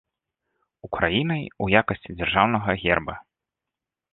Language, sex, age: Belarusian, male, 19-29